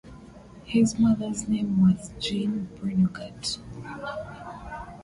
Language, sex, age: English, female, 19-29